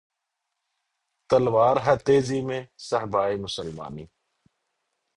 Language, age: Urdu, 30-39